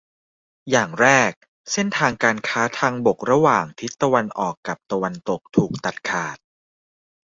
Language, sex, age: Thai, male, 19-29